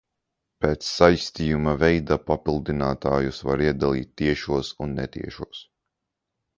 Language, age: Latvian, 19-29